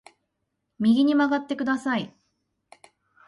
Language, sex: Japanese, female